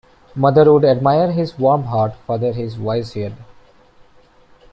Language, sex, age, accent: English, male, 19-29, India and South Asia (India, Pakistan, Sri Lanka)